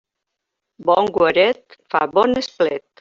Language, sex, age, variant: Catalan, female, 60-69, Balear